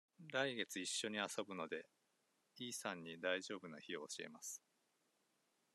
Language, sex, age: Japanese, male, 40-49